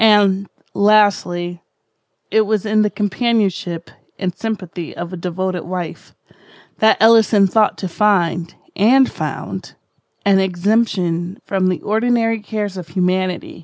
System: none